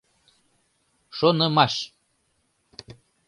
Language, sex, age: Mari, male, 30-39